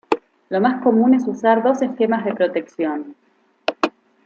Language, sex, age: Spanish, female, 19-29